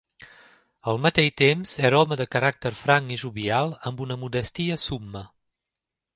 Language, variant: Catalan, Septentrional